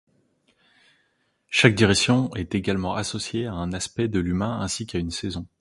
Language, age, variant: French, 19-29, Français de métropole